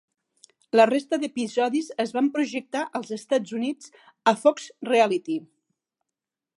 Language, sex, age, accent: Catalan, female, 60-69, occidental